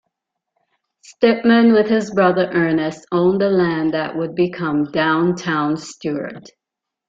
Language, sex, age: English, female, 50-59